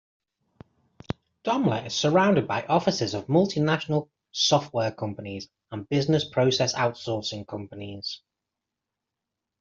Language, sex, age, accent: English, male, 40-49, England English